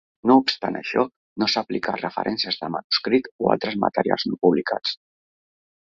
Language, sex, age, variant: Catalan, male, 40-49, Central